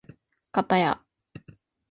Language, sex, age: Japanese, female, 19-29